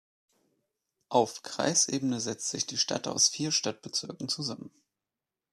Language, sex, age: German, male, 19-29